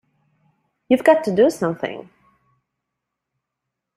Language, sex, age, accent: English, female, 30-39, Canadian English